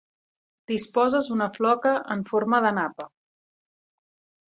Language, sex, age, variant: Catalan, female, 30-39, Central